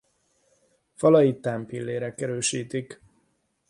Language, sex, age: Hungarian, male, 50-59